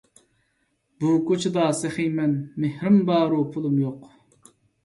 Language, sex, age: Uyghur, male, 30-39